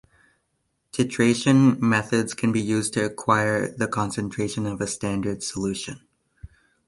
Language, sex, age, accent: English, male, 19-29, United States English